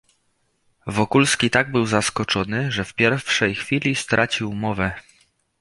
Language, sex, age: Polish, male, 30-39